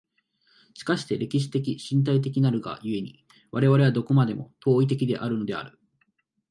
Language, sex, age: Japanese, male, 19-29